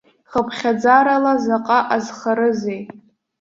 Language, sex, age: Abkhazian, female, under 19